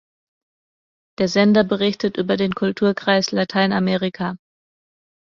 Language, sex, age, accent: German, female, 40-49, Deutschland Deutsch